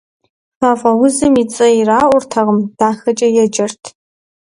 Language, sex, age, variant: Kabardian, female, under 19, Адыгэбзэ (Къэбэрдей, Кирил, псоми зэдай)